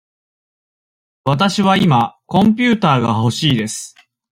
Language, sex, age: Japanese, male, 30-39